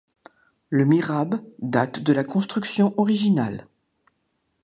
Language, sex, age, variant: French, female, 60-69, Français de métropole